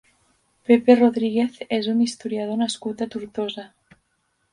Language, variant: Catalan, Central